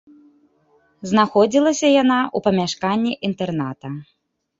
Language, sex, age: Belarusian, female, 40-49